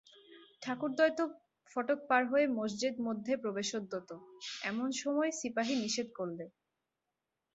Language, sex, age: Bengali, female, 19-29